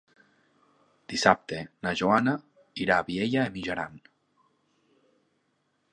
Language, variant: Catalan, Nord-Occidental